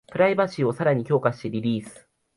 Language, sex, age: Japanese, male, 19-29